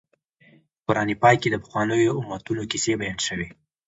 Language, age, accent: Pashto, 19-29, پکتیا ولایت، احمدزی